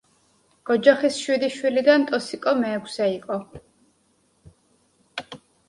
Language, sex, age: Georgian, female, 19-29